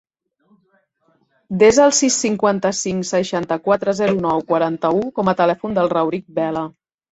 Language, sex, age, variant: Catalan, female, 40-49, Central